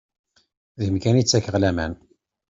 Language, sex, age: Kabyle, male, 50-59